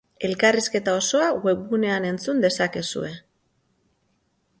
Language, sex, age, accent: Basque, female, 30-39, Mendebalekoa (Araba, Bizkaia, Gipuzkoako mendebaleko herri batzuk)